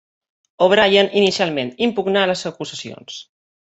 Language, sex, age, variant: Catalan, male, 19-29, Balear